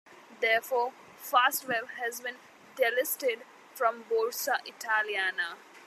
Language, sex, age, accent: English, female, 19-29, India and South Asia (India, Pakistan, Sri Lanka)